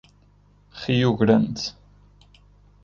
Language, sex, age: Portuguese, male, 19-29